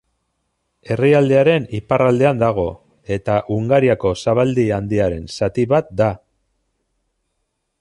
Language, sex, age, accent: Basque, male, 40-49, Mendebalekoa (Araba, Bizkaia, Gipuzkoako mendebaleko herri batzuk)